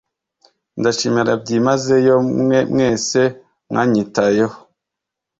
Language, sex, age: Kinyarwanda, male, 19-29